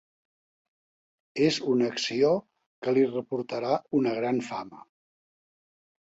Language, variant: Catalan, Central